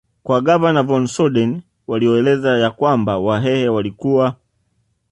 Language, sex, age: Swahili, male, 19-29